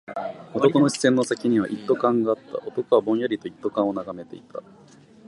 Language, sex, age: Japanese, male, 19-29